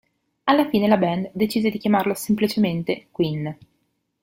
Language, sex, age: Italian, female, 19-29